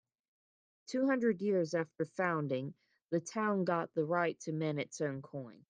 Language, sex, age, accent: English, female, 19-29, United States English